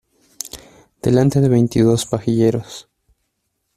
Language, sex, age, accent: Spanish, male, 19-29, Andino-Pacífico: Colombia, Perú, Ecuador, oeste de Bolivia y Venezuela andina